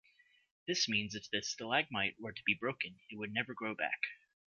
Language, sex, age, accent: English, male, 30-39, United States English